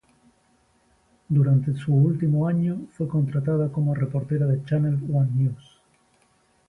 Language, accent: Spanish, Rioplatense: Argentina, Uruguay, este de Bolivia, Paraguay